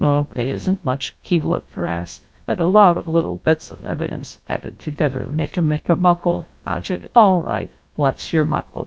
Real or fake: fake